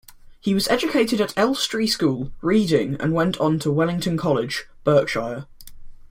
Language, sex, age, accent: English, male, under 19, England English